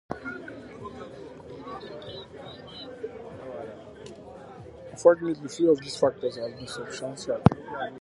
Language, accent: English, England English